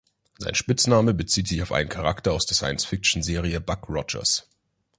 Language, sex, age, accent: German, male, 19-29, Deutschland Deutsch